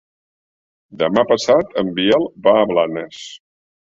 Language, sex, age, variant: Catalan, male, 60-69, Central